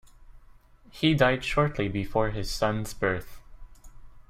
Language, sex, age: English, male, under 19